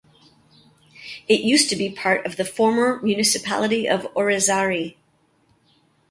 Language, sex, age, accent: English, female, 50-59, Canadian English